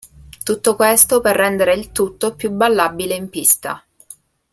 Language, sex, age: Italian, female, 19-29